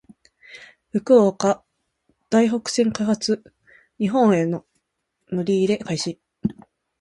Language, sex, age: Japanese, female, 19-29